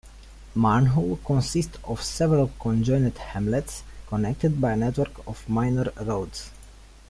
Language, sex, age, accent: English, male, 19-29, United States English